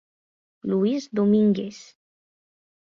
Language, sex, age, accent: Portuguese, female, 19-29, Gaucho